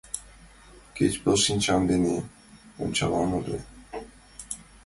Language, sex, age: Mari, male, under 19